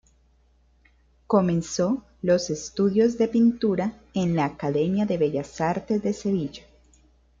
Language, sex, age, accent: Spanish, female, 30-39, Caribe: Cuba, Venezuela, Puerto Rico, República Dominicana, Panamá, Colombia caribeña, México caribeño, Costa del golfo de México